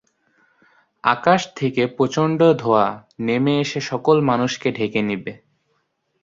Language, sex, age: Bengali, male, 19-29